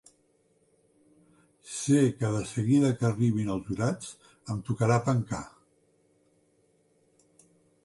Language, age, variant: Catalan, 60-69, Central